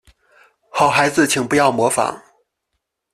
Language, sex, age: Chinese, male, 30-39